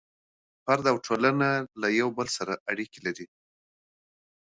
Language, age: Pashto, 40-49